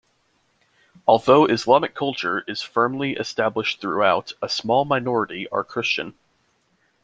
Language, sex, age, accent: English, male, 19-29, United States English